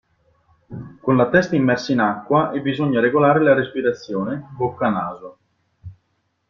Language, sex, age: Italian, male, 19-29